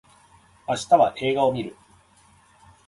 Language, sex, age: Japanese, male, 30-39